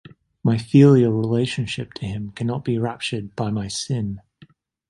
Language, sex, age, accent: English, male, 19-29, Australian English